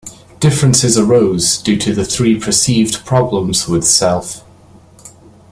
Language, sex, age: English, male, 19-29